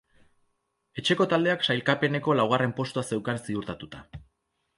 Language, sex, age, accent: Basque, male, 30-39, Erdialdekoa edo Nafarra (Gipuzkoa, Nafarroa)